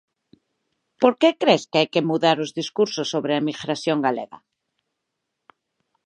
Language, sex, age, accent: Galician, female, 40-49, Atlántico (seseo e gheada)